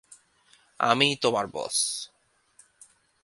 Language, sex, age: Bengali, male, 19-29